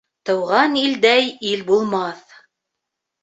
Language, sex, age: Bashkir, female, 30-39